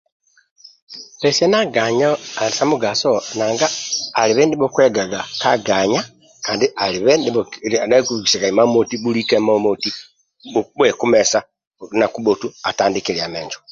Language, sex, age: Amba (Uganda), male, 70-79